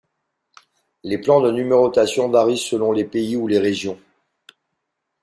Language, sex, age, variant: French, male, 40-49, Français de métropole